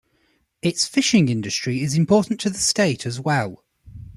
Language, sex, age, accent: English, male, 19-29, England English